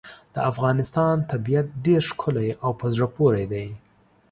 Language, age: Pashto, 30-39